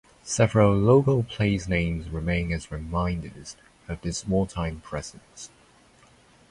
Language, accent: English, Hong Kong English